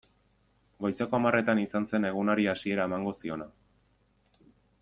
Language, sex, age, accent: Basque, male, 19-29, Erdialdekoa edo Nafarra (Gipuzkoa, Nafarroa)